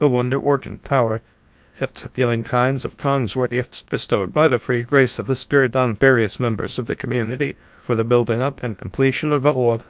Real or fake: fake